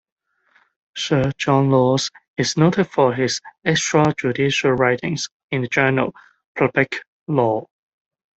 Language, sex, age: English, male, 19-29